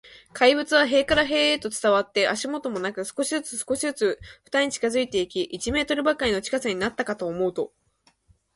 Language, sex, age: Japanese, female, under 19